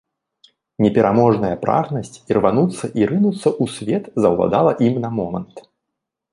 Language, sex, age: Belarusian, male, 30-39